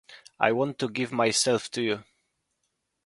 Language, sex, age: English, male, 30-39